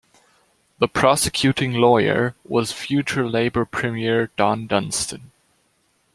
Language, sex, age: English, male, under 19